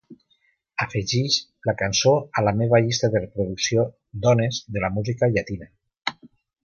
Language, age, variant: Catalan, 50-59, Valencià meridional